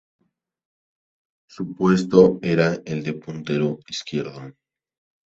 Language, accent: Spanish, México